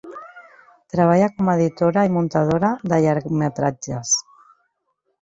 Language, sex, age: Catalan, female, 40-49